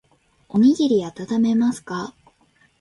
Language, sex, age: Japanese, female, 19-29